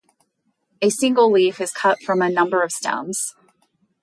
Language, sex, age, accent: English, female, 50-59, United States English